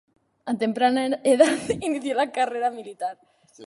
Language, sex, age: Spanish, female, 19-29